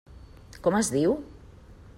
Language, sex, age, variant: Catalan, female, 50-59, Central